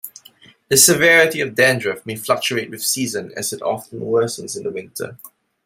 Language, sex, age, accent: English, male, 19-29, Singaporean English